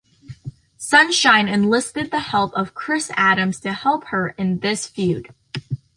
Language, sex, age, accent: English, female, under 19, United States English